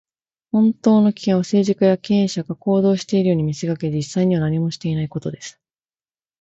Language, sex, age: Japanese, female, 30-39